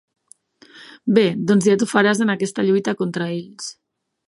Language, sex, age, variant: Catalan, female, 30-39, Central